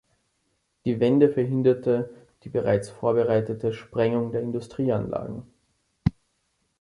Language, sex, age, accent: German, male, 19-29, Österreichisches Deutsch